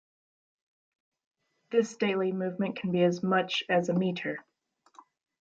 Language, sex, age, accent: English, female, 19-29, United States English